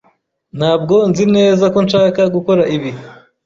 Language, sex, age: Kinyarwanda, male, 19-29